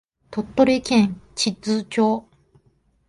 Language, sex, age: Japanese, female, 19-29